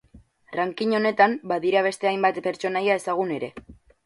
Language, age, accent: Basque, under 19, Batua